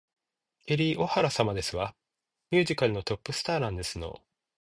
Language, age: Japanese, 30-39